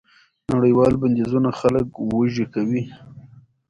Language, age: Pashto, 19-29